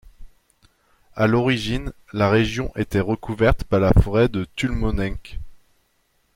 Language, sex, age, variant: French, male, 19-29, Français de métropole